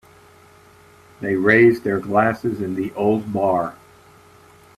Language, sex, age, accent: English, male, 60-69, United States English